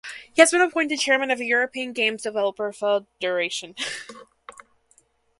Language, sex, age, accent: English, female, 19-29, United States English